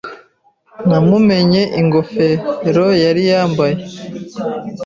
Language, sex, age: Kinyarwanda, female, 30-39